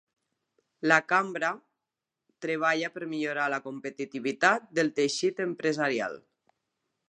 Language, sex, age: Catalan, female, 30-39